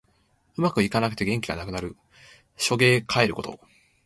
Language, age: Japanese, 19-29